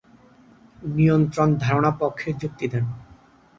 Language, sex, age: Bengali, male, 30-39